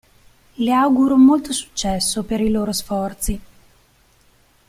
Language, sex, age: Italian, female, 40-49